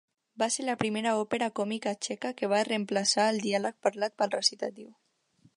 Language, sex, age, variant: Catalan, female, under 19, Central